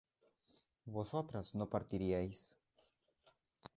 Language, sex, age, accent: Spanish, male, under 19, Andino-Pacífico: Colombia, Perú, Ecuador, oeste de Bolivia y Venezuela andina